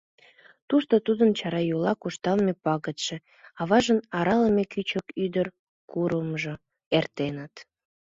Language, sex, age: Mari, female, under 19